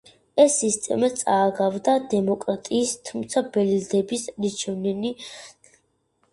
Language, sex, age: Georgian, female, 19-29